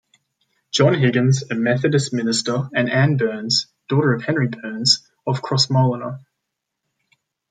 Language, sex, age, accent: English, male, under 19, Australian English